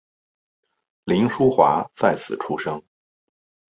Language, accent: Chinese, 出生地：北京市